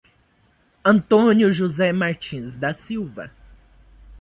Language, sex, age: Portuguese, male, 19-29